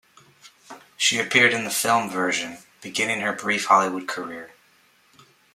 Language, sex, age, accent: English, male, 40-49, United States English